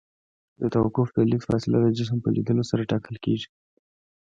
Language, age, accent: Pashto, 19-29, معیاري پښتو